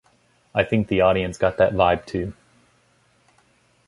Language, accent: English, United States English